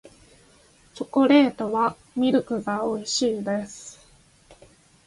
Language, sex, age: Japanese, female, 30-39